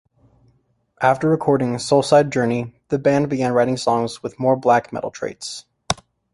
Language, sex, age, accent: English, male, 19-29, United States English